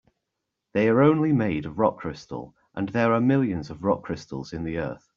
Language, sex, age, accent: English, male, 30-39, England English